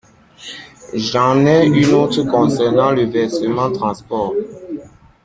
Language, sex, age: French, female, 30-39